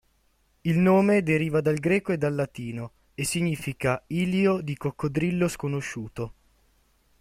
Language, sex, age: Italian, male, 19-29